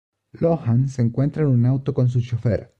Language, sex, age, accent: Spanish, male, 19-29, Chileno: Chile, Cuyo